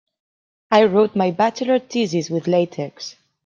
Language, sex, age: English, female, 19-29